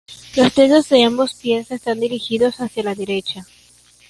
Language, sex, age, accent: Spanish, female, under 19, Andino-Pacífico: Colombia, Perú, Ecuador, oeste de Bolivia y Venezuela andina